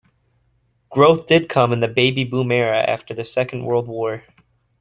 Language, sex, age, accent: English, male, 19-29, United States English